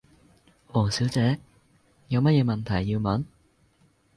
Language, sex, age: Cantonese, male, under 19